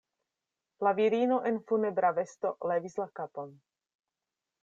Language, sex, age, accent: Esperanto, female, 40-49, Internacia